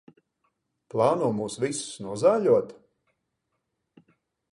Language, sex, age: Latvian, male, 50-59